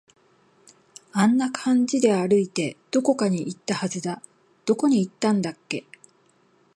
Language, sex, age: Japanese, female, 60-69